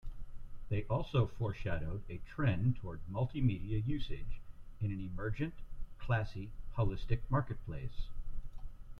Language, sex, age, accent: English, male, 50-59, United States English